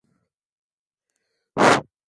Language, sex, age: Swahili, female, 19-29